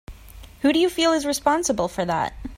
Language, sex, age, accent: English, female, 19-29, Canadian English